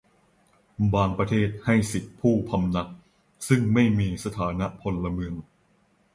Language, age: Thai, 19-29